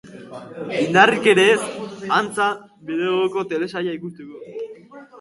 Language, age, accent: Basque, under 19, Mendebalekoa (Araba, Bizkaia, Gipuzkoako mendebaleko herri batzuk)